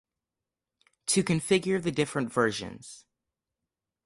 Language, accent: English, United States English